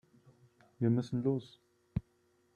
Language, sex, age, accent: German, male, 30-39, Deutschland Deutsch